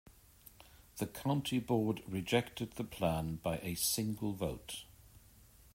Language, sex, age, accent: English, male, 60-69, England English